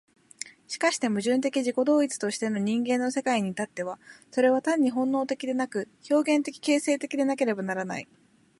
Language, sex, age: Japanese, female, 19-29